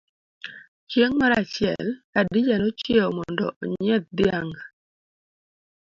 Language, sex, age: Luo (Kenya and Tanzania), female, 30-39